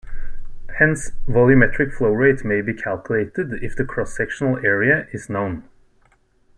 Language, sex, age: English, male, 19-29